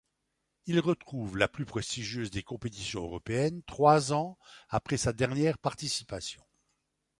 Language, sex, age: French, male, 60-69